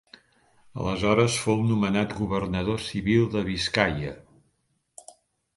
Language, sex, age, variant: Catalan, male, 60-69, Central